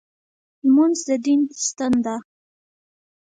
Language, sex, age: Pashto, female, 19-29